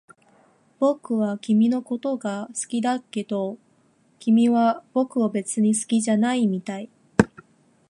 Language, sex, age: Japanese, female, 19-29